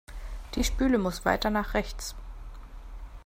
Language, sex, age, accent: German, female, 19-29, Deutschland Deutsch